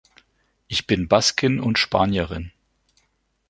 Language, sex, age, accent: German, male, 50-59, Deutschland Deutsch